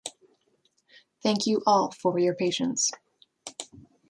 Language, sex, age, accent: English, female, 19-29, Canadian English